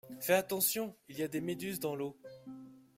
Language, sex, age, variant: French, male, 19-29, Français de métropole